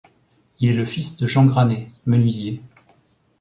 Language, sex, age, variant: French, male, 40-49, Français de métropole